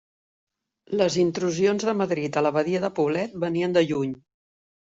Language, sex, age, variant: Catalan, female, 50-59, Central